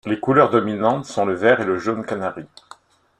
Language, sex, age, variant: French, male, 50-59, Français de métropole